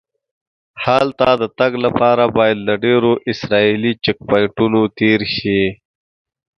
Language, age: Pashto, 30-39